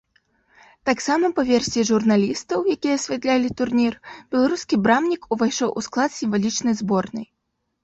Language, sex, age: Belarusian, female, 19-29